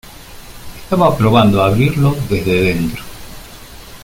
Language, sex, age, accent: Spanish, male, 50-59, Rioplatense: Argentina, Uruguay, este de Bolivia, Paraguay